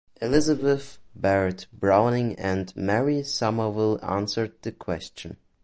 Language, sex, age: English, male, under 19